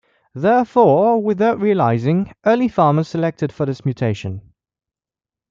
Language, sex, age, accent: English, male, 19-29, England English